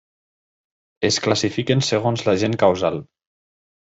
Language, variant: Catalan, Nord-Occidental